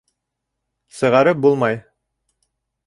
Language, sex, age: Bashkir, male, 30-39